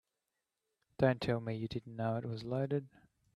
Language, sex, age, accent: English, male, 30-39, Australian English